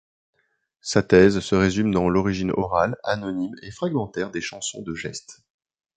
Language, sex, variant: French, male, Français de métropole